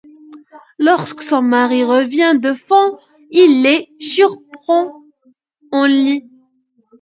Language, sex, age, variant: French, female, under 19, Français de métropole